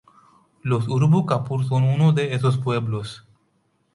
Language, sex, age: Spanish, female, 19-29